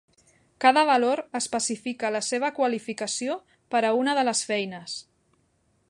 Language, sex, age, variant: Catalan, female, 40-49, Central